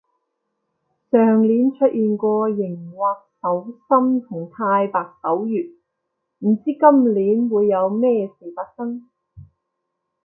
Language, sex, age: Cantonese, female, 19-29